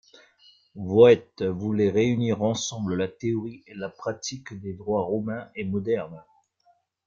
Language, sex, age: French, male, 30-39